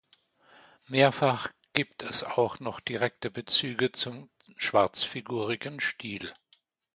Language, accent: German, Deutschland Deutsch